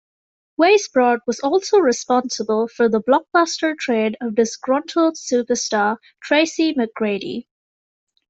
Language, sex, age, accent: English, female, 19-29, England English